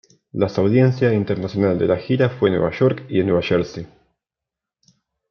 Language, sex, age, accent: Spanish, male, 19-29, Rioplatense: Argentina, Uruguay, este de Bolivia, Paraguay